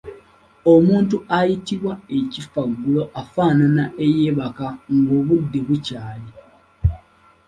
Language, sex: Ganda, male